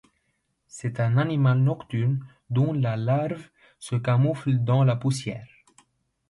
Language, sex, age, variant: French, male, 19-29, Français de métropole